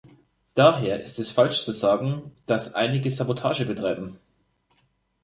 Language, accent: German, Deutschland Deutsch